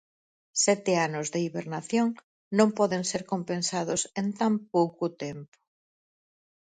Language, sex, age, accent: Galician, female, 60-69, Normativo (estándar)